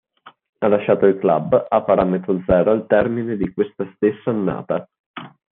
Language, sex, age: Italian, male, under 19